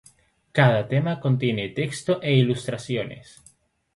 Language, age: Spanish, 19-29